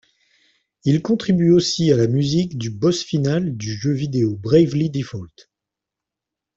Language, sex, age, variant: French, male, 40-49, Français de métropole